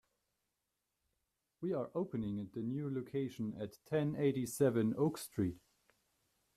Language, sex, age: English, male, 19-29